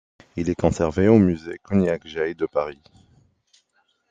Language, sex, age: French, male, 30-39